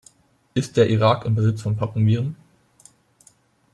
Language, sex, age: German, male, under 19